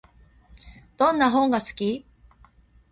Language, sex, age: Japanese, female, 50-59